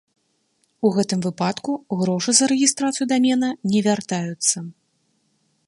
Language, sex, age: Belarusian, female, 30-39